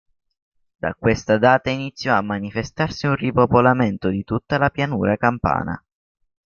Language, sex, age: Italian, male, under 19